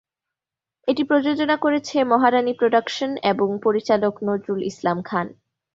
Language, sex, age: Bengali, female, 19-29